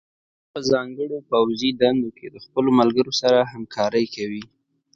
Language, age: Pashto, 19-29